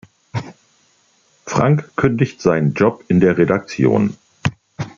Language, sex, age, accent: German, male, 60-69, Deutschland Deutsch